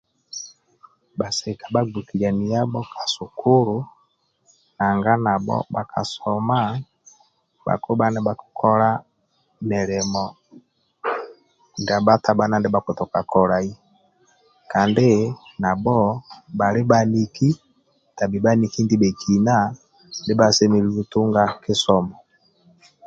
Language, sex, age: Amba (Uganda), male, 50-59